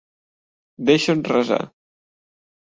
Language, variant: Catalan, Central